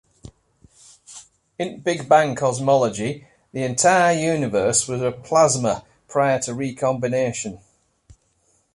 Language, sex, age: English, male, 40-49